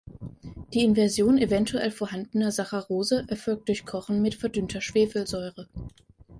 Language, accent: German, Deutschland Deutsch